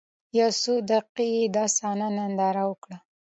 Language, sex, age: Pashto, female, 19-29